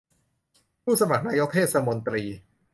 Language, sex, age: Thai, male, 19-29